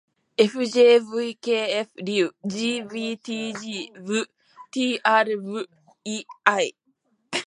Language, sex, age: Japanese, female, 19-29